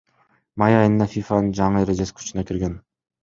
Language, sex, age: Kyrgyz, male, under 19